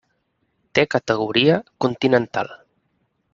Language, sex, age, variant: Catalan, male, 30-39, Central